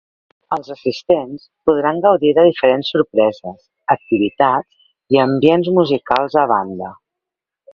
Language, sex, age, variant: Catalan, female, 50-59, Central